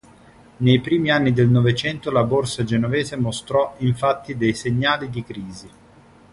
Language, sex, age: Italian, male, 30-39